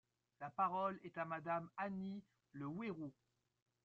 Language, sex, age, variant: French, male, 30-39, Français de métropole